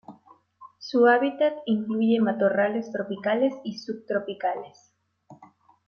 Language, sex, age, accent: Spanish, female, 19-29, Andino-Pacífico: Colombia, Perú, Ecuador, oeste de Bolivia y Venezuela andina